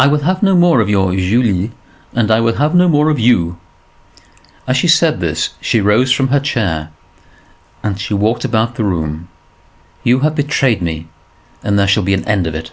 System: none